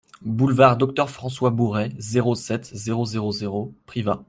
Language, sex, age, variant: French, male, 19-29, Français de métropole